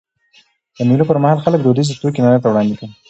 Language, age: Pashto, 19-29